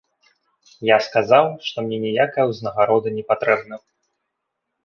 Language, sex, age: Belarusian, male, 19-29